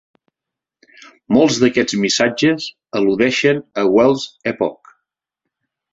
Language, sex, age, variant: Catalan, male, 60-69, Central